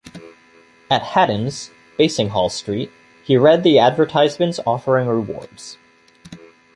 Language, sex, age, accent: English, male, 19-29, United States English